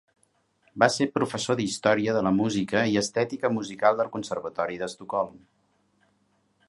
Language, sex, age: Catalan, male, 60-69